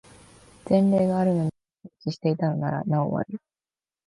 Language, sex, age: Japanese, female, 19-29